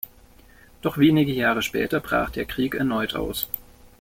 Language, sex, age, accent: German, male, 19-29, Deutschland Deutsch